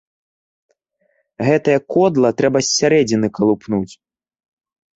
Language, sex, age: Belarusian, male, 19-29